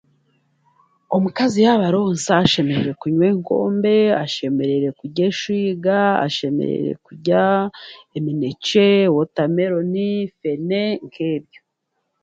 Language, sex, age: Chiga, female, 40-49